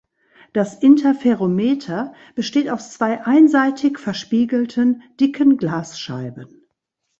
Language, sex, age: German, female, 60-69